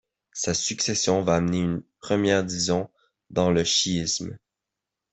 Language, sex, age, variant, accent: French, male, under 19, Français d'Amérique du Nord, Français du Canada